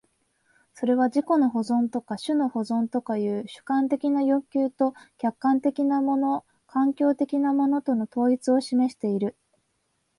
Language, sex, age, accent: Japanese, female, 19-29, 関東